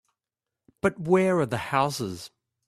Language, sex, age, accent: English, male, 50-59, Australian English